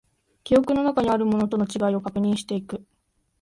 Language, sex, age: Japanese, female, 19-29